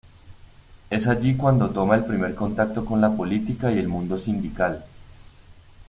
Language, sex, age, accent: Spanish, male, 19-29, Andino-Pacífico: Colombia, Perú, Ecuador, oeste de Bolivia y Venezuela andina